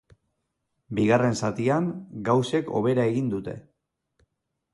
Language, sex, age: Basque, male, 40-49